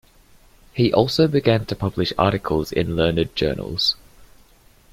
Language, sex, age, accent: English, male, 19-29, Australian English